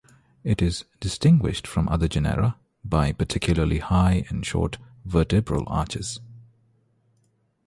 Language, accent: English, India and South Asia (India, Pakistan, Sri Lanka)